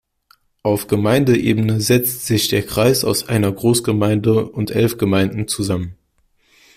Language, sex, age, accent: German, male, under 19, Deutschland Deutsch